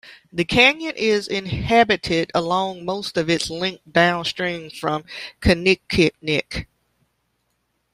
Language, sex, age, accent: English, female, 30-39, United States English